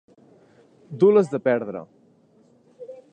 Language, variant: Catalan, Central